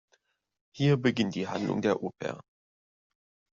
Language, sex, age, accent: German, male, 19-29, Deutschland Deutsch